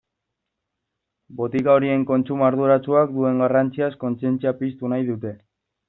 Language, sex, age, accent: Basque, male, 19-29, Mendebalekoa (Araba, Bizkaia, Gipuzkoako mendebaleko herri batzuk)